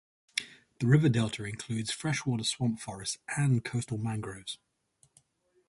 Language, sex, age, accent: English, male, 30-39, England English